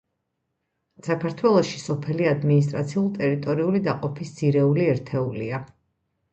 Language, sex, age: Georgian, female, 30-39